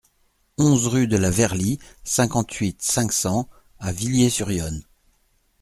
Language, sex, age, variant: French, male, 40-49, Français de métropole